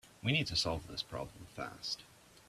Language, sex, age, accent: English, male, 19-29, Canadian English